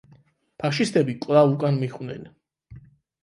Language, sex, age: Georgian, male, 30-39